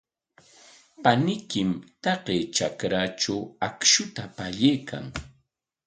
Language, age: Corongo Ancash Quechua, 50-59